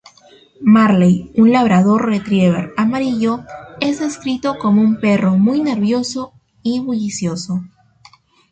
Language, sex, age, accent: Spanish, female, 19-29, Andino-Pacífico: Colombia, Perú, Ecuador, oeste de Bolivia y Venezuela andina